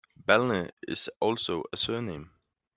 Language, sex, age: English, male, under 19